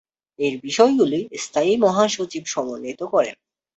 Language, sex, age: Bengali, male, under 19